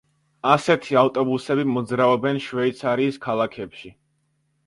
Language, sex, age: Georgian, male, under 19